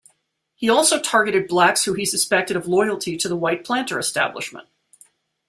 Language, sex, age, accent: English, female, 50-59, United States English